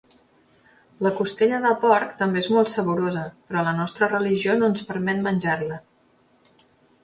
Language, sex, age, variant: Catalan, female, 40-49, Central